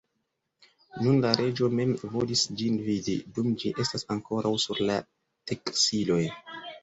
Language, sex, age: Esperanto, male, 19-29